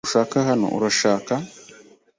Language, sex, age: Kinyarwanda, male, 19-29